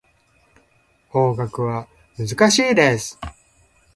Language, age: Japanese, 40-49